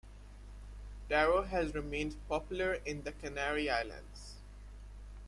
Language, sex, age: English, male, 19-29